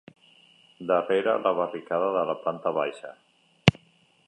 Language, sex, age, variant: Catalan, male, 50-59, Septentrional